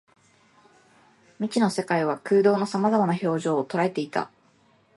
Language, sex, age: Japanese, female, 19-29